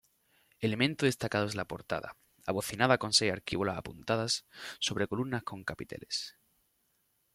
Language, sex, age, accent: Spanish, male, 19-29, España: Sur peninsular (Andalucia, Extremadura, Murcia)